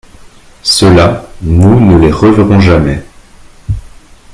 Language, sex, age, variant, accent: French, male, 19-29, Français d'Europe, Français de Suisse